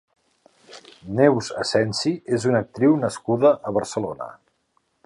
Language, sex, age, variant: Catalan, male, 50-59, Central